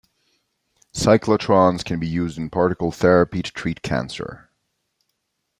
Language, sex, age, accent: English, male, 30-39, United States English